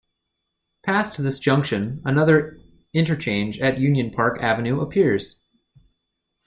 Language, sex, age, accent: English, male, 30-39, United States English